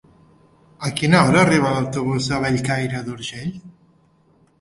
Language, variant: Catalan, Central